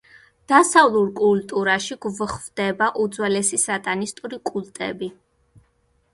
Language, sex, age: Georgian, female, 19-29